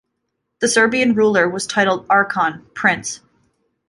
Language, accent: English, United States English